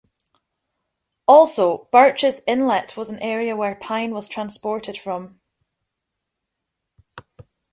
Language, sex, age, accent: English, female, 19-29, Scottish English